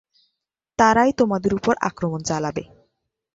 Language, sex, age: Bengali, female, 19-29